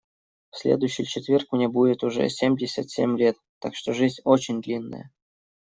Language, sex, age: Russian, male, 19-29